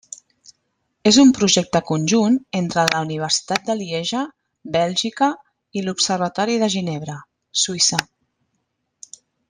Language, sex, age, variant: Catalan, female, 40-49, Central